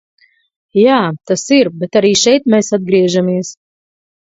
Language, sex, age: Latvian, female, 30-39